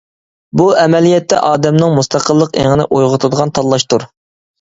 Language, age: Uyghur, 19-29